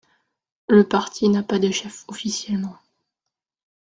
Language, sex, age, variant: French, female, under 19, Français de métropole